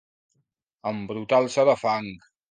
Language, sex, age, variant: Catalan, male, 19-29, Septentrional